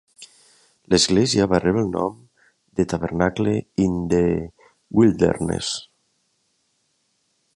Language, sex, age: Catalan, male, 40-49